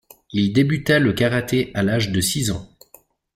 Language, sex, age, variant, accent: French, male, 30-39, Français d'Europe, Français de Suisse